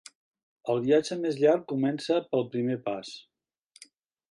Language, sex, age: Catalan, male, 70-79